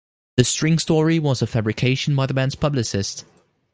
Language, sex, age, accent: English, male, 19-29, United States English